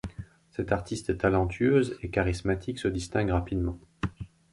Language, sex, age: French, male, 40-49